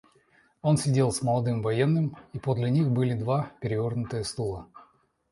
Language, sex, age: Russian, male, 40-49